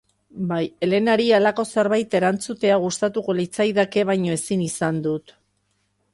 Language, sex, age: Basque, female, 50-59